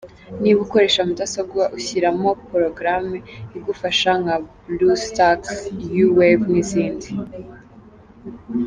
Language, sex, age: Kinyarwanda, female, 19-29